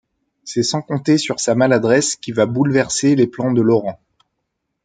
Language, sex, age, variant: French, male, 30-39, Français de métropole